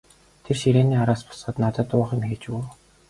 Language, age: Mongolian, 19-29